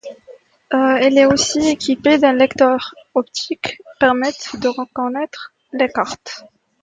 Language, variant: French, Français de métropole